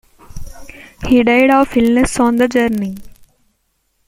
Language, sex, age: English, female, under 19